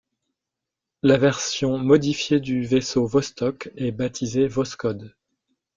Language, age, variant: French, 40-49, Français de métropole